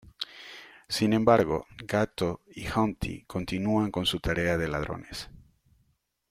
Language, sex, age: Spanish, male, 40-49